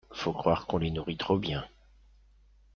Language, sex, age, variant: French, male, 40-49, Français de métropole